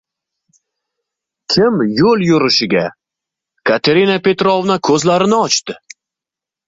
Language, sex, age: Uzbek, male, 19-29